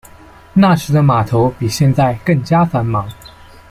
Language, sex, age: Chinese, male, 19-29